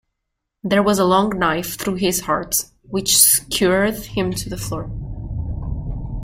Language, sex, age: English, female, 19-29